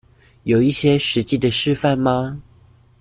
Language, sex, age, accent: Chinese, female, 19-29, 出生地：宜蘭縣